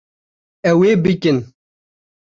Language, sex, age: Kurdish, male, 19-29